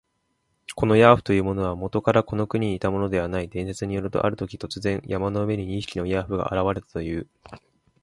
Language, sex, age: Japanese, male, 19-29